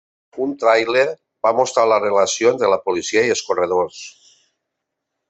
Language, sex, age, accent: Catalan, male, 50-59, valencià